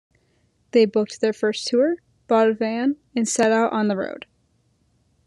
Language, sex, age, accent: English, female, under 19, United States English